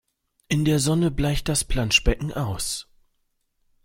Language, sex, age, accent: German, male, 19-29, Deutschland Deutsch